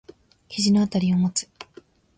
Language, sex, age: Japanese, female, 19-29